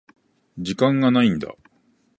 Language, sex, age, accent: Japanese, male, 40-49, 標準語